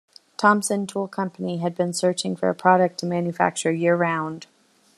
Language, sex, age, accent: English, female, 19-29, United States English